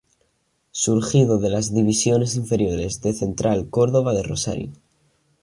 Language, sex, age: Spanish, male, under 19